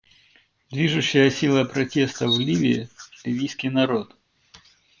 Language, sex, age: Russian, male, 40-49